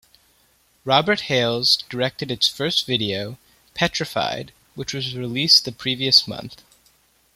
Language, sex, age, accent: English, male, 19-29, United States English